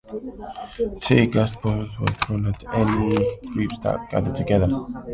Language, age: English, 19-29